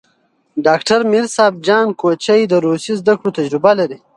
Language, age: Pashto, 19-29